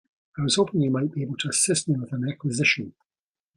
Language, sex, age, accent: English, male, 50-59, Scottish English